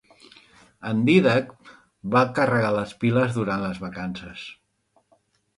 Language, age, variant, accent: Catalan, 50-59, Central, central